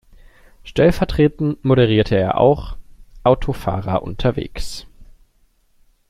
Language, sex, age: German, male, 19-29